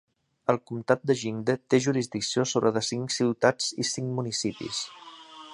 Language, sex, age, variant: Catalan, male, 50-59, Central